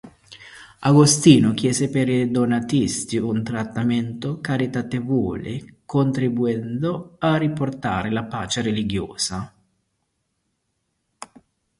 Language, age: Italian, 19-29